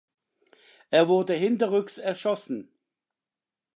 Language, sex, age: German, male, 50-59